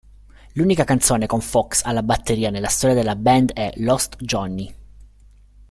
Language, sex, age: Italian, male, 30-39